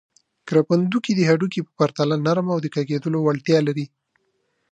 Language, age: Pashto, 19-29